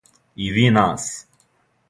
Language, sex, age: Serbian, male, 19-29